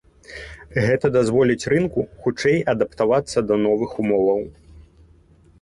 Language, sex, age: Belarusian, male, 19-29